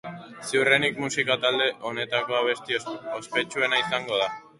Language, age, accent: Basque, under 19, Erdialdekoa edo Nafarra (Gipuzkoa, Nafarroa)